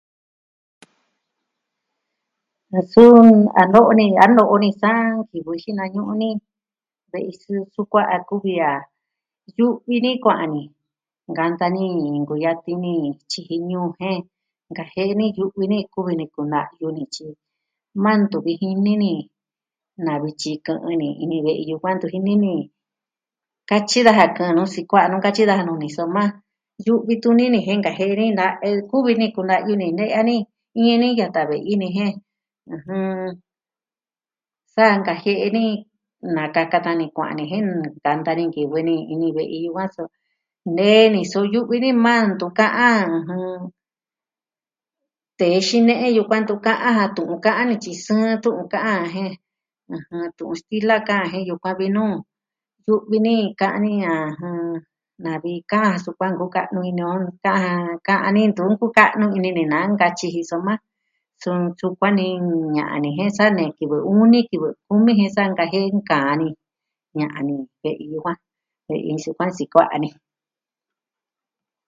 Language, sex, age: Southwestern Tlaxiaco Mixtec, female, 60-69